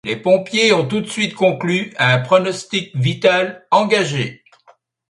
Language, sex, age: French, male, 70-79